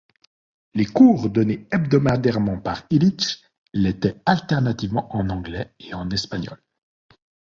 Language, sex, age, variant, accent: French, male, 40-49, Français d'Europe, Français de Suisse